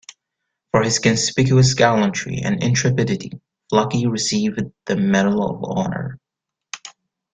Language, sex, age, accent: English, male, 19-29, United States English